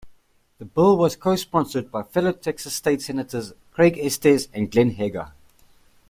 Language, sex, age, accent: English, male, 30-39, Southern African (South Africa, Zimbabwe, Namibia)